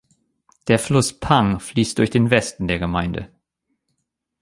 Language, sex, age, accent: German, male, 30-39, Deutschland Deutsch